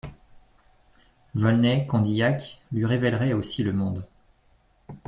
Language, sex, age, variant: French, male, 30-39, Français de métropole